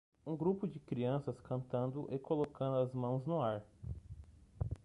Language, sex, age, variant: Portuguese, male, 19-29, Portuguese (Brasil)